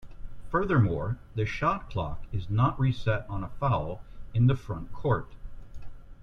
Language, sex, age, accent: English, male, 50-59, United States English